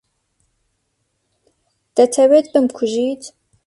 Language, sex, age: Central Kurdish, female, 19-29